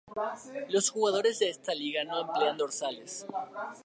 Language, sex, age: Spanish, male, under 19